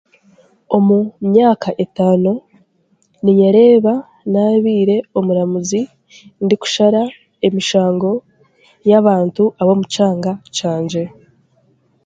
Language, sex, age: Chiga, female, 19-29